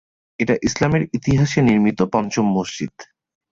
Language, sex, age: Bengali, male, 30-39